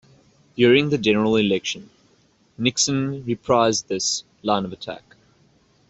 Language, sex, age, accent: English, male, 19-29, Southern African (South Africa, Zimbabwe, Namibia)